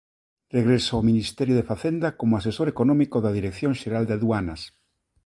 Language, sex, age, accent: Galician, male, 50-59, Normativo (estándar)